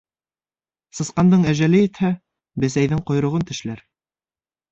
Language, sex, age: Bashkir, male, 19-29